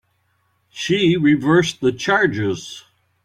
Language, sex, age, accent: English, male, 60-69, United States English